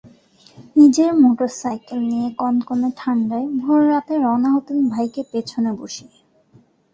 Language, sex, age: Bengali, female, 19-29